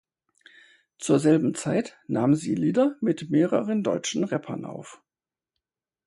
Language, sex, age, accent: German, female, 50-59, Deutschland Deutsch